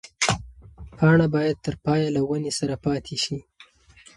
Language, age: Pashto, 19-29